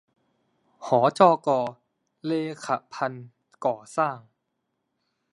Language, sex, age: Thai, male, 19-29